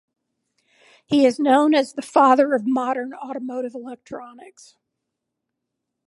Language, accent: English, United States English